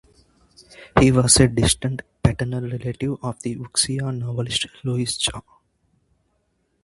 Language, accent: English, India and South Asia (India, Pakistan, Sri Lanka)